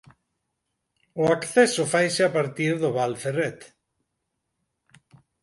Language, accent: Galician, Central (gheada); Normativo (estándar)